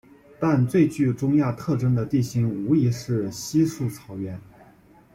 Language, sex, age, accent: Chinese, male, 30-39, 出生地：湖南省